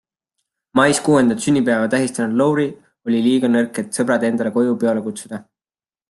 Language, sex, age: Estonian, male, 19-29